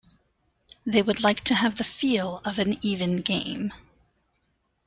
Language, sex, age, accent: English, female, 50-59, United States English